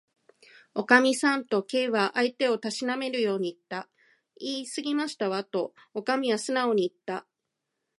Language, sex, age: Japanese, female, 30-39